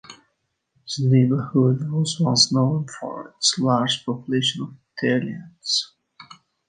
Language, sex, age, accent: English, male, 19-29, United States English